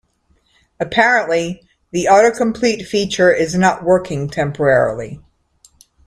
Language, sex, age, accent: English, female, 50-59, United States English